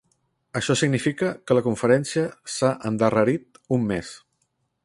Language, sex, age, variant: Catalan, male, 30-39, Central